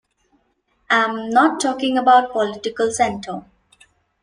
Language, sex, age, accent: English, female, 19-29, India and South Asia (India, Pakistan, Sri Lanka)